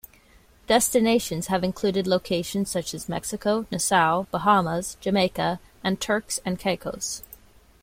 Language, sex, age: English, female, 19-29